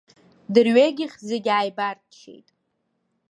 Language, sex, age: Abkhazian, female, under 19